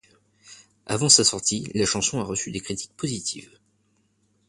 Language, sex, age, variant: French, male, 30-39, Français de métropole